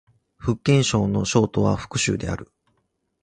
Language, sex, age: Japanese, male, 40-49